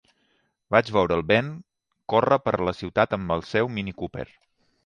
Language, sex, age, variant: Catalan, male, 40-49, Balear